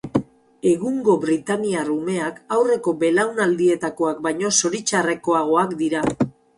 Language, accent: Basque, Mendebalekoa (Araba, Bizkaia, Gipuzkoako mendebaleko herri batzuk)